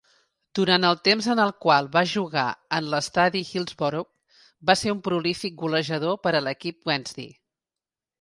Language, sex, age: Catalan, female, 50-59